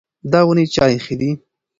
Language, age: Pashto, 19-29